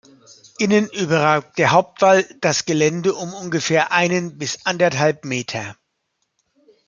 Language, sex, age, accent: German, male, 50-59, Deutschland Deutsch